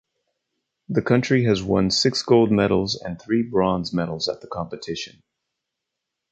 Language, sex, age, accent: English, male, 40-49, United States English